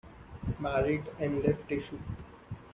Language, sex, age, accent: English, male, 19-29, India and South Asia (India, Pakistan, Sri Lanka)